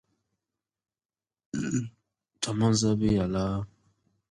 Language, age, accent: English, 30-39, United States English